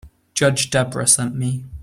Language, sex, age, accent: English, male, 19-29, England English